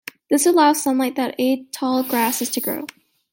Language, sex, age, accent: English, female, under 19, United States English